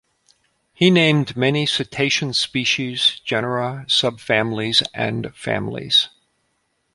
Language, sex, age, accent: English, male, 50-59, United States English